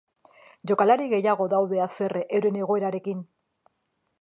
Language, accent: Basque, Mendebalekoa (Araba, Bizkaia, Gipuzkoako mendebaleko herri batzuk)